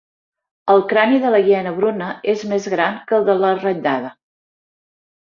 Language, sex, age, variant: Catalan, female, 50-59, Central